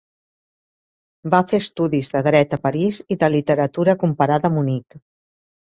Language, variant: Catalan, Central